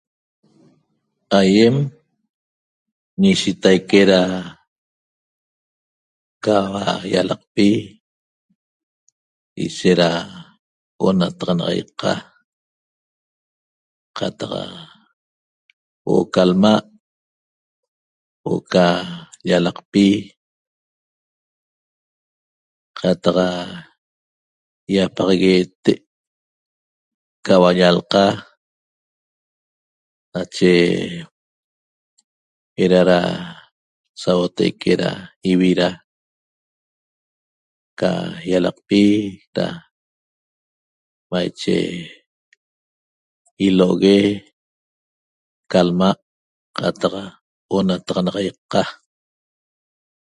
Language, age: Toba, 50-59